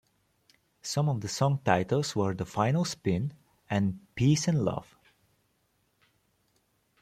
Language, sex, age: English, male, 30-39